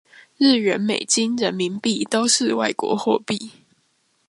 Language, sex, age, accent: Chinese, female, 19-29, 出生地：臺北市